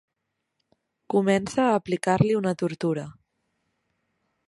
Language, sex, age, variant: Catalan, female, 19-29, Central